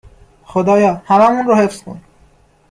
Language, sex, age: Persian, male, under 19